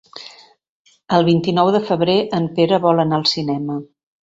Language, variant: Catalan, Central